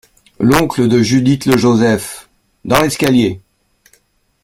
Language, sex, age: French, male, 60-69